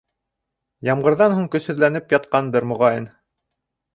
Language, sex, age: Bashkir, male, 30-39